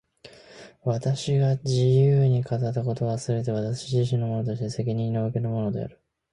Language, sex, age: Japanese, male, 19-29